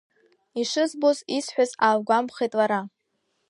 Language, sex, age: Abkhazian, female, under 19